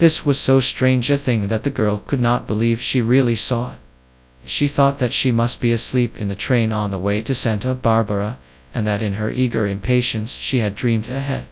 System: TTS, FastPitch